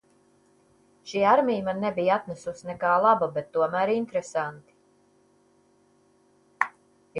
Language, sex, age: Latvian, female, 60-69